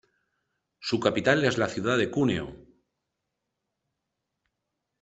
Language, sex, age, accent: Spanish, male, 40-49, España: Centro-Sur peninsular (Madrid, Toledo, Castilla-La Mancha)